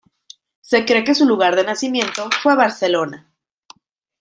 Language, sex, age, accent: Spanish, female, 30-39, México